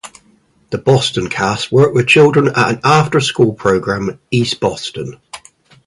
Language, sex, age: English, male, 50-59